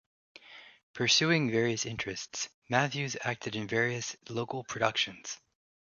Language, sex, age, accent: English, male, 19-29, United States English